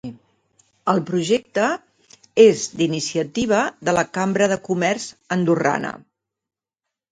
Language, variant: Catalan, Central